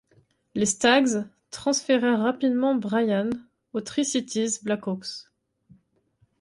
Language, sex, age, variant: French, female, 19-29, Français de métropole